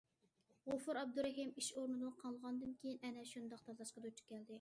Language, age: Uyghur, 19-29